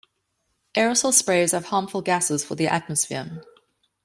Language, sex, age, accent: English, female, 30-39, Southern African (South Africa, Zimbabwe, Namibia)